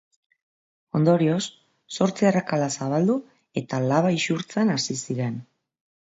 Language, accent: Basque, Mendebalekoa (Araba, Bizkaia, Gipuzkoako mendebaleko herri batzuk)